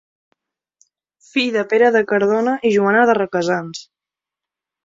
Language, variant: Catalan, Balear